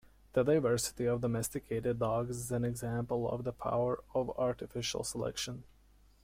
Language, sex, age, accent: English, male, under 19, United States English